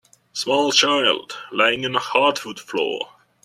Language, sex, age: English, male, 19-29